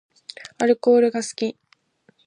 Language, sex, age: Japanese, female, 19-29